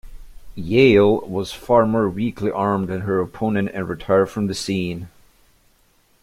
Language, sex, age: English, male, under 19